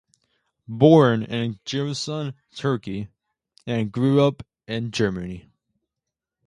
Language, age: English, under 19